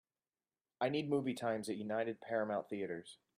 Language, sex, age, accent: English, male, 19-29, United States English